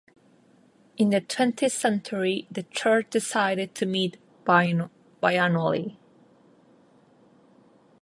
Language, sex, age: English, female, 19-29